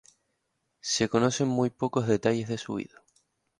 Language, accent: Spanish, España: Islas Canarias